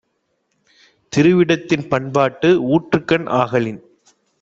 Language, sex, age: Tamil, male, 30-39